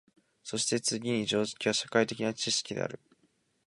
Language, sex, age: Japanese, male, 19-29